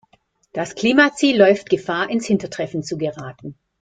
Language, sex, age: German, female, 50-59